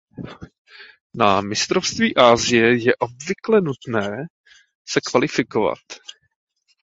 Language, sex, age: Czech, male, 30-39